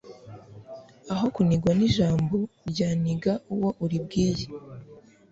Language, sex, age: Kinyarwanda, female, under 19